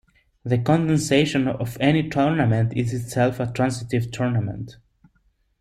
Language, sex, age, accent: English, male, 30-39, United States English